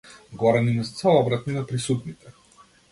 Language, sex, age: Macedonian, male, 19-29